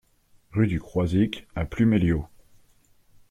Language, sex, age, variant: French, male, 30-39, Français de métropole